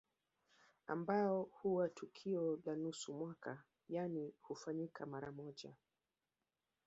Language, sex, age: Swahili, female, 60-69